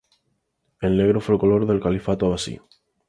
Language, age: Spanish, 19-29